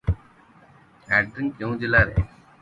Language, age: Odia, 50-59